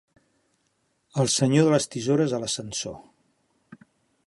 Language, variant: Catalan, Central